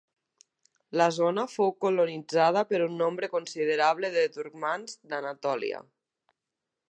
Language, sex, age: Catalan, female, 30-39